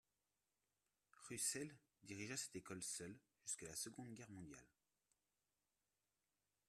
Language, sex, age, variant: French, male, 30-39, Français de métropole